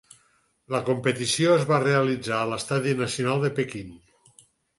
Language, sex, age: Catalan, male, 60-69